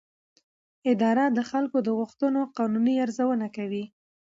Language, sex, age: Pashto, female, 19-29